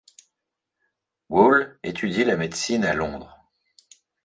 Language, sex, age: French, male, 40-49